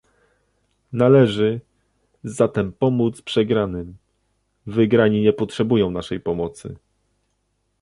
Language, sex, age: Polish, male, 30-39